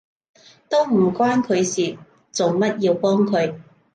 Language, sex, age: Cantonese, female, 30-39